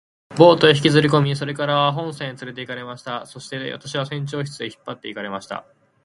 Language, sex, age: Japanese, male, 19-29